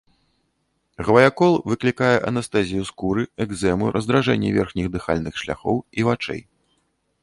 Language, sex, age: Belarusian, male, 40-49